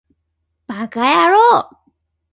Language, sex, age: Japanese, female, 19-29